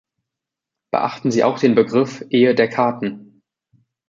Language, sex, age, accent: German, male, 19-29, Deutschland Deutsch